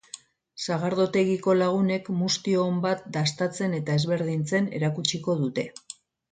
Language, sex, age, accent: Basque, female, 50-59, Erdialdekoa edo Nafarra (Gipuzkoa, Nafarroa)